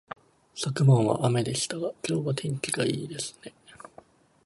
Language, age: Japanese, 19-29